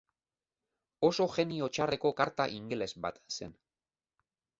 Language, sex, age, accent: Basque, male, 40-49, Mendebalekoa (Araba, Bizkaia, Gipuzkoako mendebaleko herri batzuk)